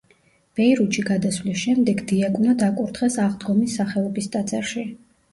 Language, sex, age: Georgian, female, 30-39